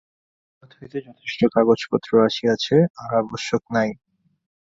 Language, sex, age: Bengali, male, 19-29